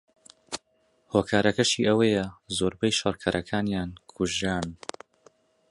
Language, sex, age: Central Kurdish, male, 19-29